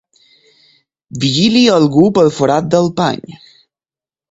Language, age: Catalan, 19-29